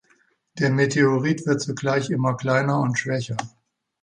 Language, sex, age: German, male, 60-69